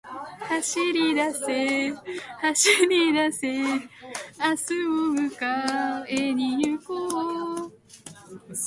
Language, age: Japanese, 19-29